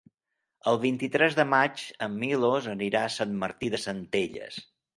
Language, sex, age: Catalan, male, 50-59